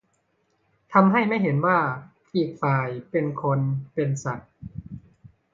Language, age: Thai, 30-39